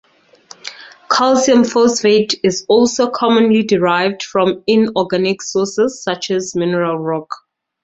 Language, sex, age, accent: English, female, 30-39, Southern African (South Africa, Zimbabwe, Namibia)